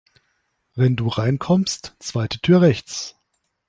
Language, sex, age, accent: German, male, 30-39, Deutschland Deutsch